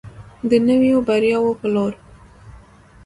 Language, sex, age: Pashto, female, 19-29